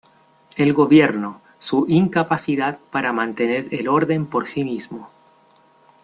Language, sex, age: Spanish, male, 19-29